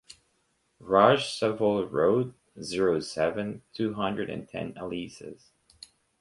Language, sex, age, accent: English, male, 30-39, United States English